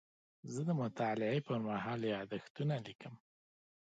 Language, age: Pashto, 30-39